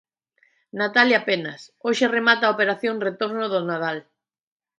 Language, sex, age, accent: Galician, female, 40-49, Atlántico (seseo e gheada)